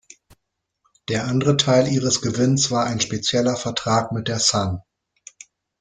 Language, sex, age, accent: German, male, 40-49, Deutschland Deutsch